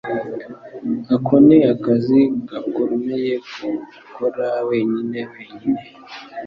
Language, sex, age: Kinyarwanda, male, under 19